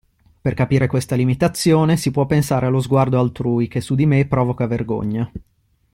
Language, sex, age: Italian, male, 30-39